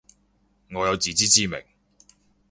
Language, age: Cantonese, 40-49